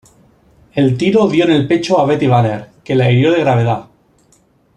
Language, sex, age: Spanish, male, 40-49